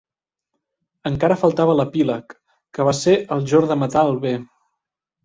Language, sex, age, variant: Catalan, male, 19-29, Central